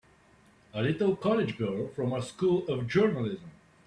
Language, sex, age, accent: English, male, 30-39, United States English